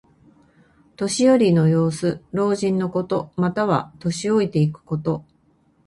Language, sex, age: Japanese, female, 50-59